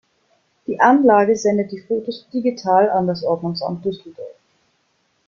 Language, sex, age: German, female, under 19